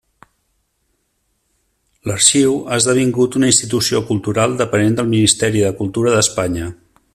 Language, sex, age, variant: Catalan, male, 50-59, Central